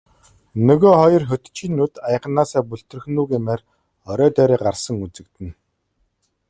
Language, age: Mongolian, 90+